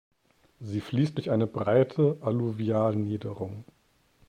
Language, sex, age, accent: German, male, 30-39, Deutschland Deutsch